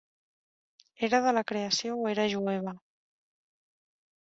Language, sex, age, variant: Catalan, female, 30-39, Central